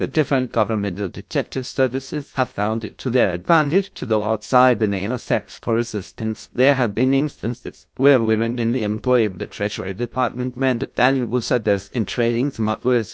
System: TTS, GlowTTS